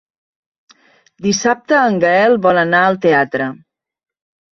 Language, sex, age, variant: Catalan, female, 50-59, Central